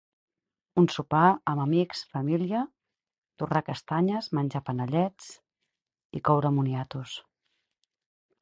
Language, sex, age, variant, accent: Catalan, female, 40-49, Central, Camp de Tarragona